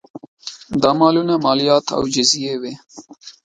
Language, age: Pashto, 19-29